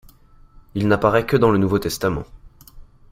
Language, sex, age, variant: French, male, under 19, Français de métropole